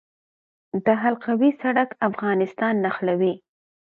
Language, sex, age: Pashto, female, 40-49